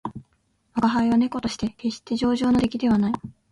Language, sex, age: Japanese, female, 19-29